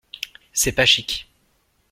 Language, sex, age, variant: French, male, 19-29, Français de métropole